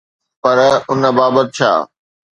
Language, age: Sindhi, 40-49